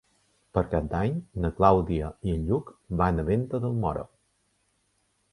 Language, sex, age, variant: Catalan, male, 50-59, Balear